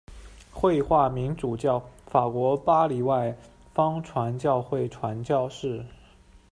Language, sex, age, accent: Chinese, male, 19-29, 出生地：浙江省